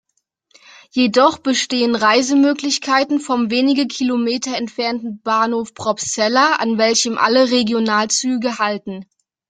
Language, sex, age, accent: German, female, 19-29, Deutschland Deutsch